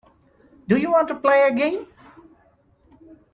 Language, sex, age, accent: English, male, 30-39, India and South Asia (India, Pakistan, Sri Lanka)